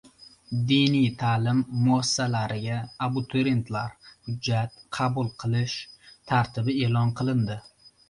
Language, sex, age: Uzbek, male, under 19